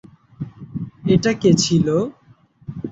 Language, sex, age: Bengali, male, under 19